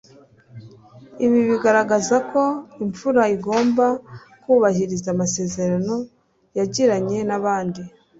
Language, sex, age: Kinyarwanda, male, 30-39